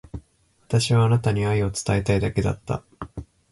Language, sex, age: Japanese, male, 19-29